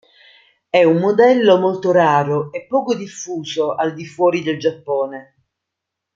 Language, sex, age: Italian, female, 50-59